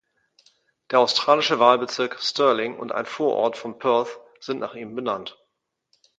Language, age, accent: German, 50-59, Deutschland Deutsch